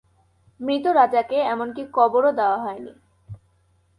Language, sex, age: Bengali, female, under 19